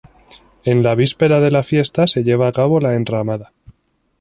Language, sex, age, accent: Spanish, male, 19-29, España: Norte peninsular (Asturias, Castilla y León, Cantabria, País Vasco, Navarra, Aragón, La Rioja, Guadalajara, Cuenca)